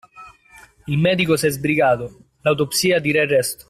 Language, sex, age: Italian, male, 19-29